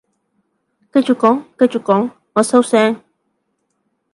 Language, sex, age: Cantonese, female, 30-39